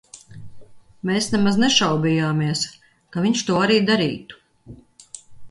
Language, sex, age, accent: Latvian, female, 50-59, Kurzeme